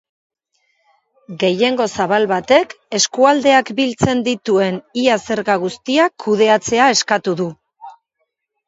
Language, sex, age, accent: Basque, female, 40-49, Erdialdekoa edo Nafarra (Gipuzkoa, Nafarroa)